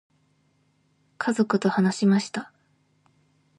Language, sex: Japanese, female